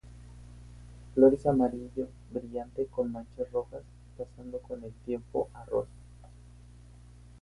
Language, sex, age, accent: Spanish, male, 19-29, México